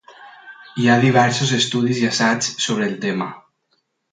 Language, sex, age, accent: Catalan, male, 19-29, valencià